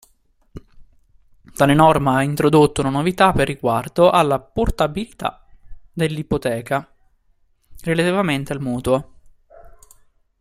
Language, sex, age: Italian, male, 19-29